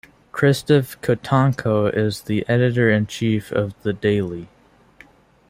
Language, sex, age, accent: English, male, 19-29, United States English